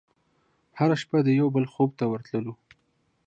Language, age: Pashto, 19-29